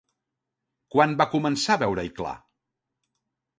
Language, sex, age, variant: Catalan, male, 50-59, Central